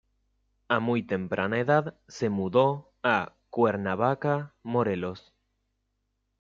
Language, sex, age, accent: Spanish, male, 19-29, Rioplatense: Argentina, Uruguay, este de Bolivia, Paraguay